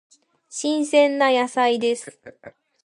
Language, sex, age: Japanese, female, 19-29